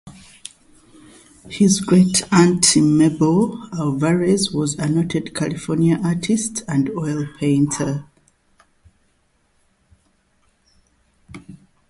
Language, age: English, 40-49